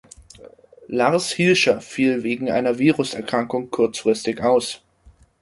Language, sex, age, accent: German, male, under 19, Deutschland Deutsch